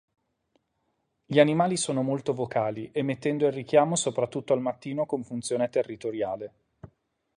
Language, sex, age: Italian, male, 30-39